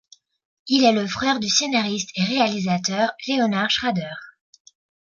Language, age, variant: French, 30-39, Français de métropole